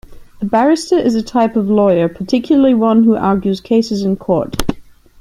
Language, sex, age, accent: English, female, 30-39, England English